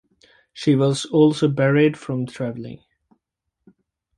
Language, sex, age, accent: English, male, under 19, United States English